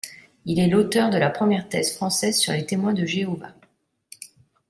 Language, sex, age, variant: French, female, 30-39, Français de métropole